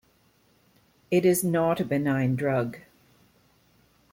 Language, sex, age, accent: English, female, 60-69, Canadian English